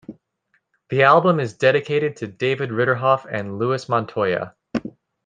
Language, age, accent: English, 19-29, United States English